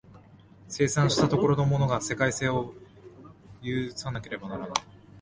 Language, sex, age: Japanese, male, 19-29